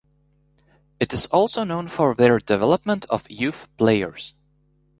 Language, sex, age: English, male, 30-39